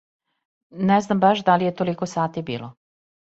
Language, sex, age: Serbian, female, 50-59